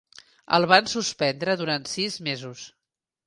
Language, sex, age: Catalan, female, 50-59